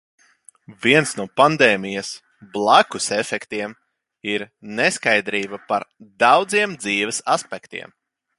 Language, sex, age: Latvian, male, 19-29